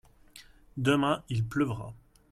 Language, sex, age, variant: French, male, 30-39, Français de métropole